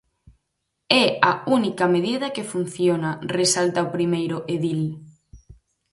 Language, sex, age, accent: Galician, female, 19-29, Normativo (estándar)